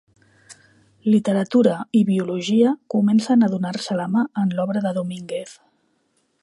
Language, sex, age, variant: Catalan, female, 40-49, Central